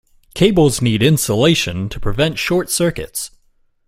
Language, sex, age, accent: English, male, 19-29, United States English